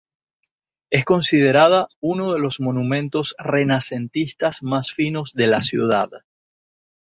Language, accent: Spanish, Caribe: Cuba, Venezuela, Puerto Rico, República Dominicana, Panamá, Colombia caribeña, México caribeño, Costa del golfo de México